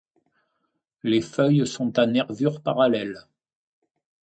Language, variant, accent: French, Français de métropole, Français du sud de la France